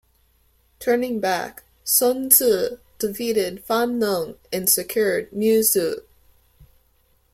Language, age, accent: English, under 19, United States English